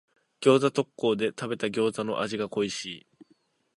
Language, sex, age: Japanese, male, 19-29